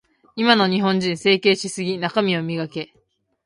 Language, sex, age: Japanese, female, 19-29